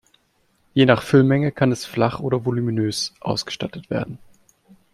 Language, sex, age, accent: German, male, 19-29, Deutschland Deutsch